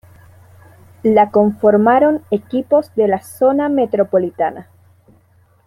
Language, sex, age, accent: Spanish, female, 19-29, Caribe: Cuba, Venezuela, Puerto Rico, República Dominicana, Panamá, Colombia caribeña, México caribeño, Costa del golfo de México